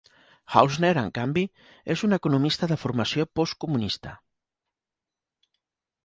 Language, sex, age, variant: Catalan, male, 40-49, Central